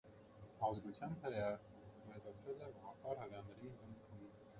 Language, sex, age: Armenian, male, 19-29